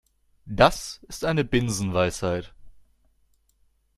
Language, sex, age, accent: German, male, 19-29, Deutschland Deutsch